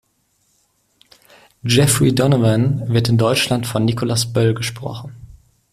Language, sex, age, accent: German, male, 19-29, Deutschland Deutsch